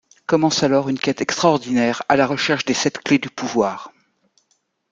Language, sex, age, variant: French, female, 50-59, Français de métropole